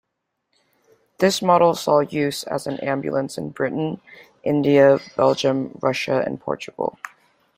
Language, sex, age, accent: English, female, 30-39, United States English